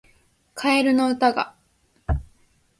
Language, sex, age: Japanese, female, under 19